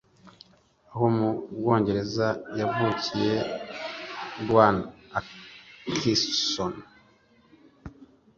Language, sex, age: Kinyarwanda, male, 40-49